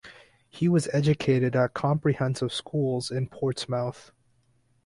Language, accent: English, United States English; Hong Kong English